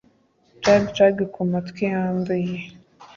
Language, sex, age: Kinyarwanda, female, 19-29